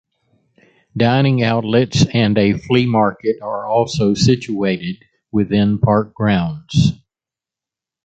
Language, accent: English, United States English